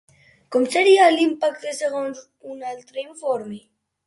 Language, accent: Catalan, valencià